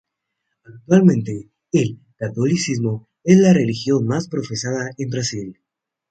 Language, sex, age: Spanish, male, under 19